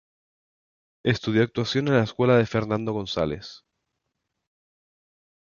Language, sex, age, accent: Spanish, male, 19-29, España: Islas Canarias